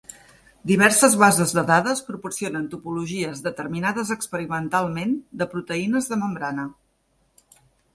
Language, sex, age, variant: Catalan, female, 50-59, Central